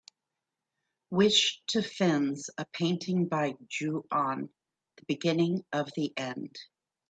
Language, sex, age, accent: English, female, 50-59, United States English